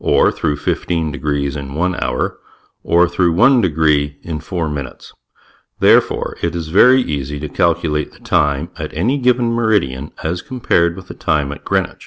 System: none